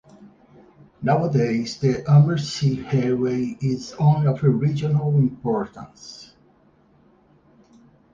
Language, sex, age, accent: English, male, 40-49, Brazilian